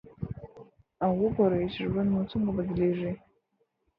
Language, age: Pashto, under 19